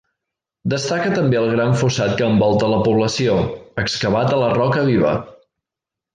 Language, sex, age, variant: Catalan, male, 40-49, Central